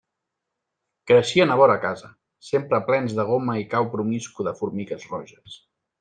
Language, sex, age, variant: Catalan, male, 30-39, Central